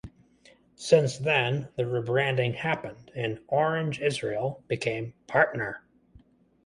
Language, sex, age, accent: English, male, 30-39, United States English